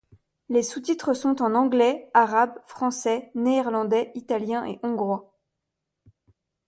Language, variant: French, Français de métropole